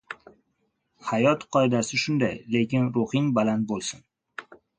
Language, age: Uzbek, 30-39